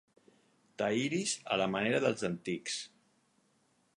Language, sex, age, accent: Catalan, male, 50-59, mallorquí